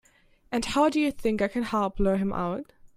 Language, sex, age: English, female, 19-29